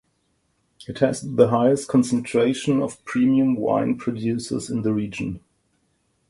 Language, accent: English, German